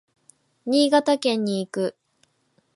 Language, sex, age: Japanese, female, 19-29